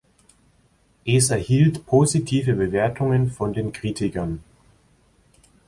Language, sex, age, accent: German, male, 19-29, Deutschland Deutsch